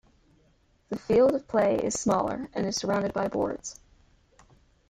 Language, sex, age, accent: English, female, under 19, United States English